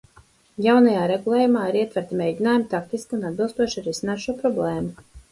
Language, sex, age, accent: Latvian, female, 40-49, Dzimtā valoda